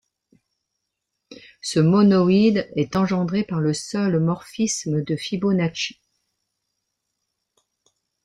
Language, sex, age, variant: French, female, 60-69, Français de métropole